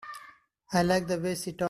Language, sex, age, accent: English, male, 19-29, India and South Asia (India, Pakistan, Sri Lanka)